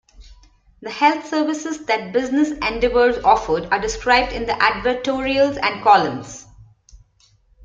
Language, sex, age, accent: English, female, 40-49, India and South Asia (India, Pakistan, Sri Lanka)